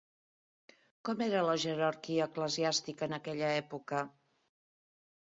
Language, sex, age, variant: Catalan, female, 60-69, Central